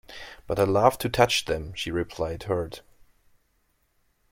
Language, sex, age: English, male, 19-29